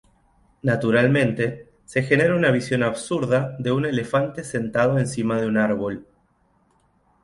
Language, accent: Spanish, Rioplatense: Argentina, Uruguay, este de Bolivia, Paraguay